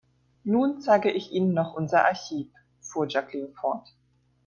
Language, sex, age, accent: German, female, 19-29, Deutschland Deutsch